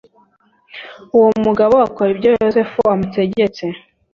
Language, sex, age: Kinyarwanda, female, 19-29